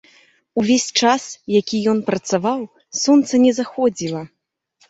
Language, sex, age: Belarusian, female, 30-39